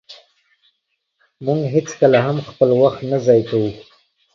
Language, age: Pashto, 30-39